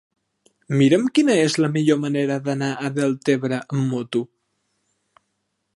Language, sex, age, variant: Catalan, male, 19-29, Central